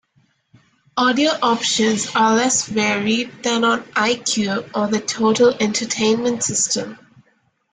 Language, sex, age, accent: English, female, 19-29, India and South Asia (India, Pakistan, Sri Lanka)